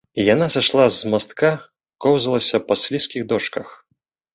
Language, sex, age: Belarusian, male, 19-29